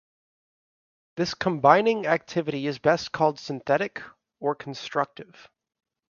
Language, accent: English, United States English